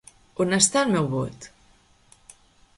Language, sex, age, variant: Catalan, female, 30-39, Central